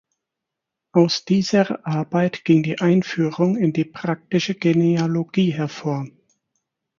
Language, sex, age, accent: German, male, 30-39, Deutschland Deutsch